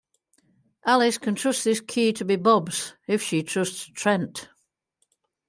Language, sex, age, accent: English, female, 60-69, England English